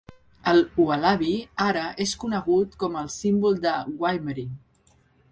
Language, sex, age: Catalan, female, 50-59